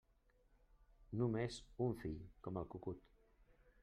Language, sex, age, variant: Catalan, male, 50-59, Central